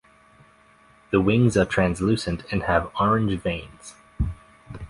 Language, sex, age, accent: English, male, 19-29, Australian English